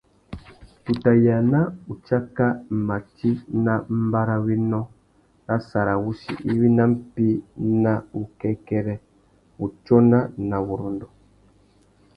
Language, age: Tuki, 40-49